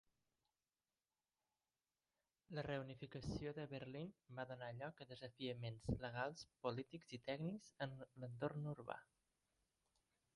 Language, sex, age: Catalan, male, 19-29